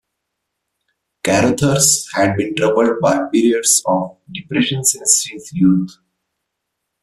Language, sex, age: English, male, 19-29